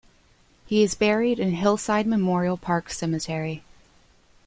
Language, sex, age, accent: English, female, 19-29, United States English